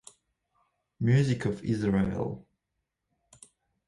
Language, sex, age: English, male, 19-29